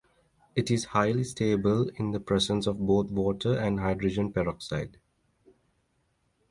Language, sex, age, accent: English, male, 19-29, United States English; England English